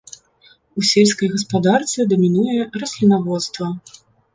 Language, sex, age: Belarusian, female, 19-29